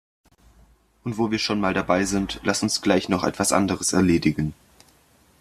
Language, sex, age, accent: German, male, under 19, Deutschland Deutsch